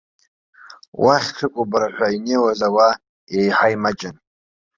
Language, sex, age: Abkhazian, male, 40-49